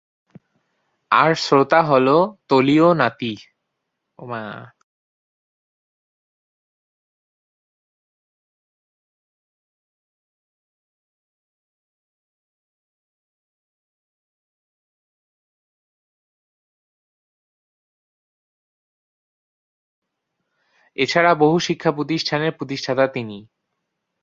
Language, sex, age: Bengali, male, 19-29